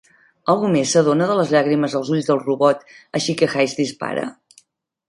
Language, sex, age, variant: Catalan, female, 50-59, Central